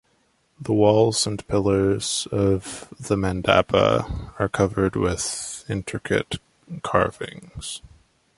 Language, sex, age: English, male, 19-29